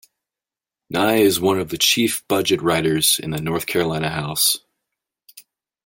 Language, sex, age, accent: English, male, 30-39, United States English